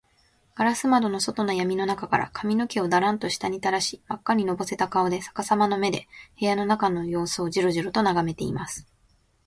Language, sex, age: Japanese, female, 19-29